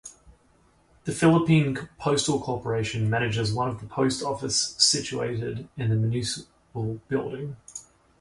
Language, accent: English, Australian English